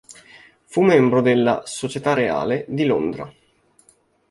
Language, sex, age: Italian, male, 19-29